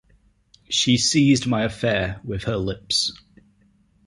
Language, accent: English, England English